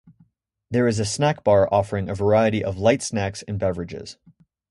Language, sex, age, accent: English, male, 19-29, United States English